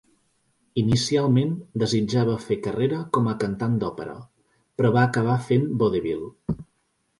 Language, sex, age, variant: Catalan, male, 30-39, Central